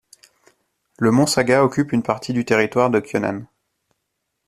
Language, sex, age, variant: French, male, 30-39, Français de métropole